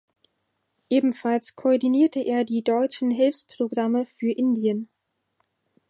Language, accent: German, Deutschland Deutsch